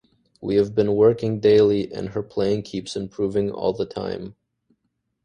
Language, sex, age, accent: English, male, 19-29, Canadian English